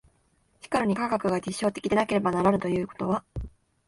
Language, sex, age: Japanese, female, 19-29